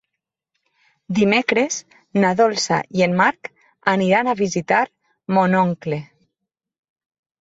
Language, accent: Catalan, valencià